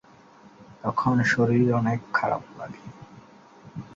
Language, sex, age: Bengali, male, 19-29